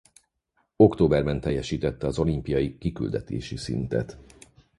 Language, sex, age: Hungarian, male, 40-49